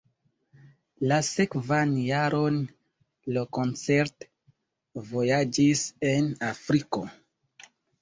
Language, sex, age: Esperanto, male, 19-29